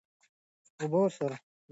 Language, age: Pashto, 19-29